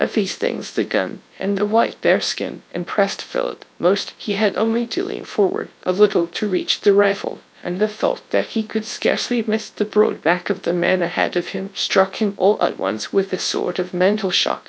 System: TTS, GradTTS